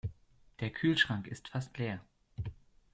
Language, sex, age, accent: German, male, 30-39, Deutschland Deutsch